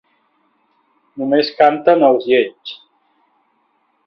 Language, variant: Catalan, Central